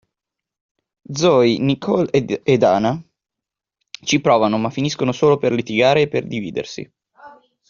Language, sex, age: Italian, male, 19-29